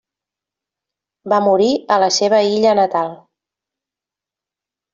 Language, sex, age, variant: Catalan, female, 40-49, Central